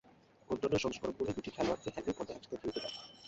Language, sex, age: Bengali, male, 19-29